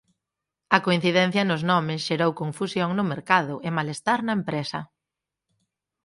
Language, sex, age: Galician, female, 30-39